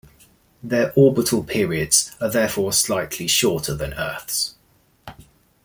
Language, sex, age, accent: English, male, 40-49, England English